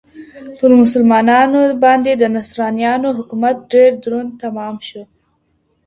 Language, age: Pashto, under 19